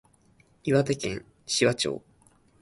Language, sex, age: Japanese, male, 19-29